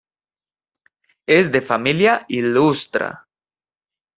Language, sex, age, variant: Catalan, male, 19-29, Central